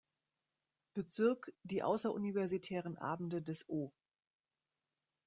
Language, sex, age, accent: German, female, 40-49, Deutschland Deutsch